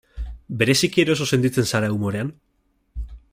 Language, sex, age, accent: Basque, male, 19-29, Erdialdekoa edo Nafarra (Gipuzkoa, Nafarroa)